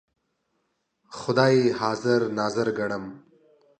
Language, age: Pashto, 30-39